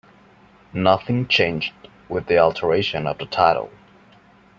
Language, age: English, 19-29